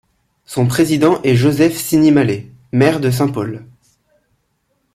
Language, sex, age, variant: French, male, 19-29, Français de métropole